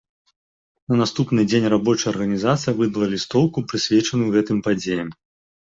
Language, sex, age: Belarusian, male, 30-39